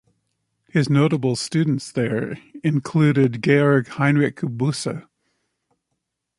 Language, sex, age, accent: English, male, 60-69, Canadian English